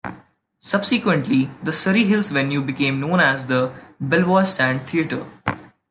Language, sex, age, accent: English, male, 19-29, India and South Asia (India, Pakistan, Sri Lanka)